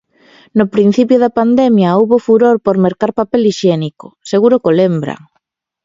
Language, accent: Galician, Normativo (estándar)